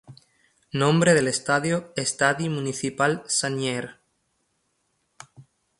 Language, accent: Spanish, España: Sur peninsular (Andalucia, Extremadura, Murcia)